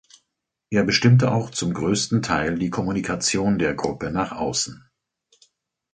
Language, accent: German, Deutschland Deutsch